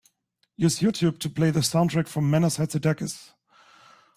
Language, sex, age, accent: English, male, 19-29, United States English